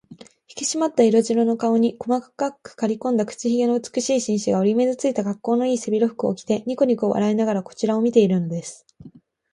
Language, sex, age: Japanese, female, 19-29